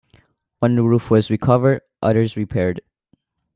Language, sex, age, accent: English, male, under 19, India and South Asia (India, Pakistan, Sri Lanka)